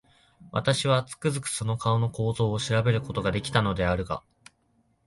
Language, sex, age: Japanese, male, 19-29